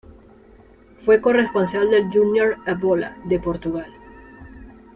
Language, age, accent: Spanish, 40-49, España: Norte peninsular (Asturias, Castilla y León, Cantabria, País Vasco, Navarra, Aragón, La Rioja, Guadalajara, Cuenca)